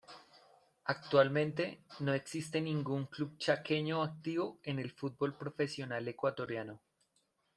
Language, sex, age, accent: Spanish, male, 30-39, Andino-Pacífico: Colombia, Perú, Ecuador, oeste de Bolivia y Venezuela andina